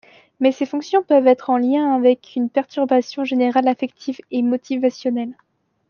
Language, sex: French, female